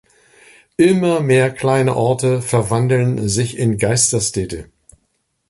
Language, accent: German, Deutschland Deutsch